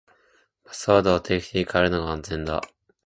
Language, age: Japanese, 19-29